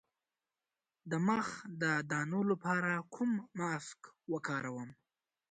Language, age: Pashto, 19-29